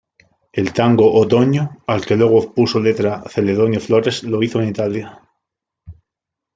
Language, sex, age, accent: Spanish, male, 30-39, España: Sur peninsular (Andalucia, Extremadura, Murcia)